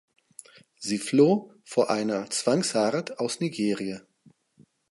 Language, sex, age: German, male, 50-59